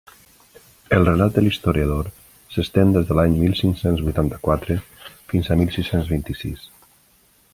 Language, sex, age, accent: Catalan, male, 50-59, valencià